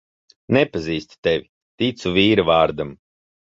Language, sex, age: Latvian, male, 30-39